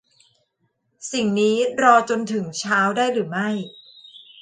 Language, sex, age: Thai, female, 40-49